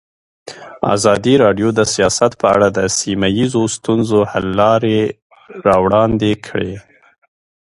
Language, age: Pashto, 30-39